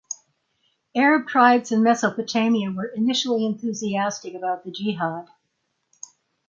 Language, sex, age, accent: English, female, 80-89, United States English